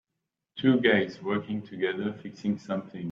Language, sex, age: English, male, 19-29